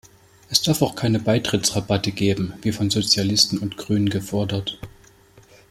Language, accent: German, Deutschland Deutsch